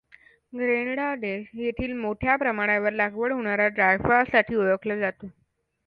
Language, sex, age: Marathi, female, under 19